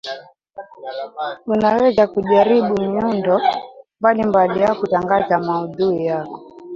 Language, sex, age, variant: Swahili, female, 19-29, Kiswahili cha Bara ya Kenya